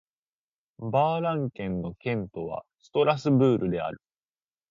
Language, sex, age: Japanese, male, under 19